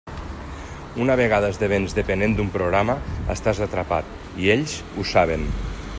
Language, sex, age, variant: Catalan, male, 40-49, Nord-Occidental